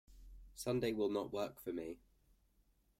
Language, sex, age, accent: English, male, 19-29, England English